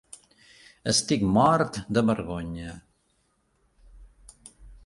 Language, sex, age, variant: Catalan, male, 50-59, Central